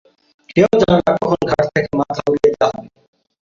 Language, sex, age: Bengali, male, 19-29